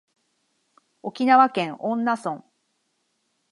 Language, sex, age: Japanese, female, 30-39